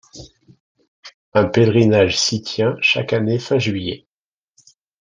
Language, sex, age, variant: French, male, 50-59, Français de métropole